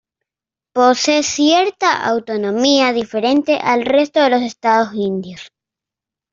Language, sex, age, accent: Spanish, male, under 19, Andino-Pacífico: Colombia, Perú, Ecuador, oeste de Bolivia y Venezuela andina